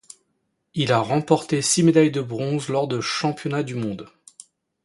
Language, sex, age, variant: French, male, 30-39, Français de métropole